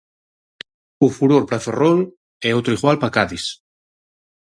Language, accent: Galician, Normativo (estándar)